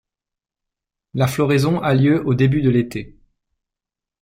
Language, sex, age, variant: French, male, 40-49, Français de métropole